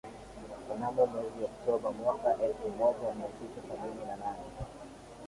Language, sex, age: Swahili, male, 19-29